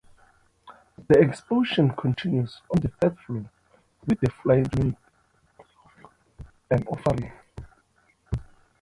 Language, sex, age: English, male, 19-29